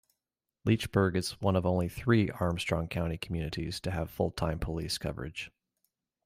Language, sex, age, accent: English, male, 30-39, United States English